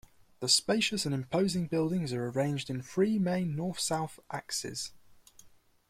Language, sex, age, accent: English, male, under 19, England English